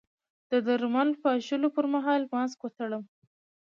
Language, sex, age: Pashto, female, under 19